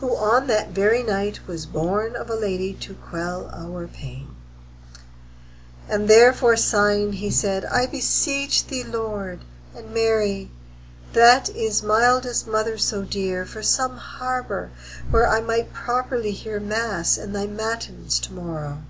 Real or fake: real